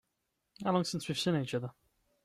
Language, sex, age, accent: English, male, 30-39, England English